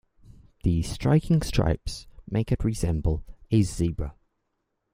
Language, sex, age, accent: English, male, 19-29, England English